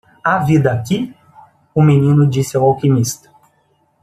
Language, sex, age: Portuguese, male, 30-39